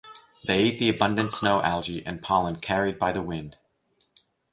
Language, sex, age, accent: English, male, 50-59, United States English